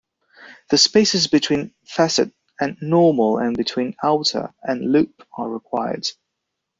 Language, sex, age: English, male, 30-39